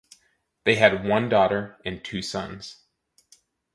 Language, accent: English, United States English